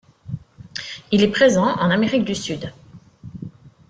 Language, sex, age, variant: French, female, 40-49, Français de métropole